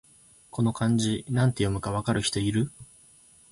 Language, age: Japanese, 19-29